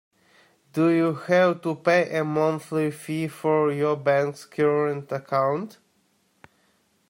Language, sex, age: English, male, 19-29